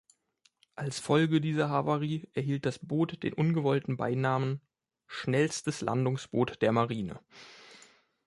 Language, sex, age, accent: German, male, 19-29, Deutschland Deutsch